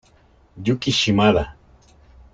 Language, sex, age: Spanish, male, 30-39